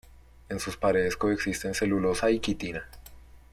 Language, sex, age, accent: Spanish, male, 19-29, Andino-Pacífico: Colombia, Perú, Ecuador, oeste de Bolivia y Venezuela andina